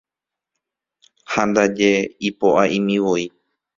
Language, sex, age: Guarani, male, 19-29